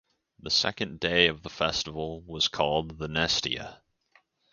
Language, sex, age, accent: English, male, 19-29, United States English